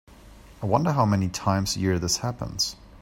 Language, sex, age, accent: English, male, 30-39, United States English